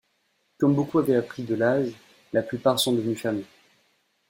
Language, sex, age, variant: French, male, 19-29, Français de métropole